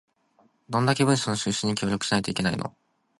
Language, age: Japanese, 19-29